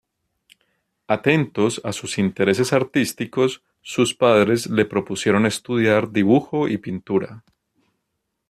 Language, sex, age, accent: Spanish, male, 40-49, Andino-Pacífico: Colombia, Perú, Ecuador, oeste de Bolivia y Venezuela andina